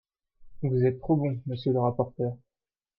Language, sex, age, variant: French, male, 19-29, Français de métropole